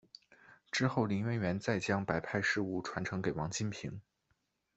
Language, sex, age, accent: Chinese, male, 19-29, 出生地：辽宁省